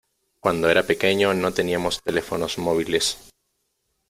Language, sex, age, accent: Spanish, male, 40-49, Andino-Pacífico: Colombia, Perú, Ecuador, oeste de Bolivia y Venezuela andina